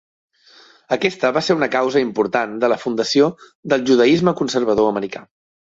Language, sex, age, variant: Catalan, male, 30-39, Central